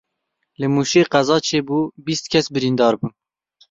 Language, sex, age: Kurdish, male, 19-29